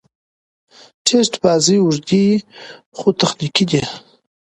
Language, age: Pashto, 19-29